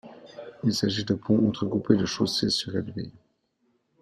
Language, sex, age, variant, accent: French, male, 30-39, Français d'Europe, Français de Suisse